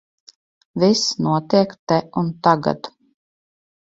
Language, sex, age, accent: Latvian, female, 50-59, Riga